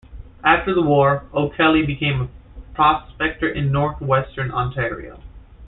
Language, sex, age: English, male, 19-29